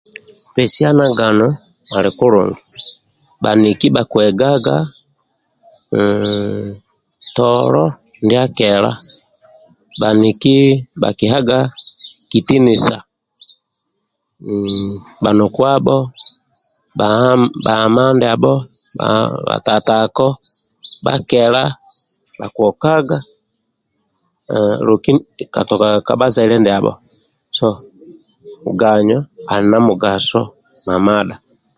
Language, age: Amba (Uganda), 30-39